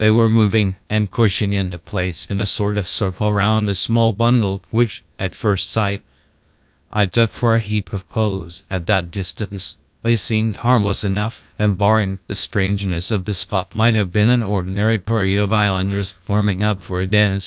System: TTS, GlowTTS